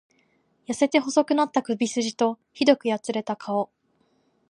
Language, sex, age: Japanese, female, 19-29